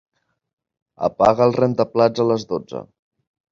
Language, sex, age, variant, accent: Catalan, male, 19-29, Central, central